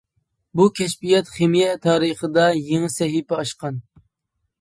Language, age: Uyghur, 19-29